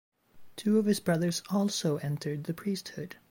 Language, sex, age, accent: English, female, 30-39, United States English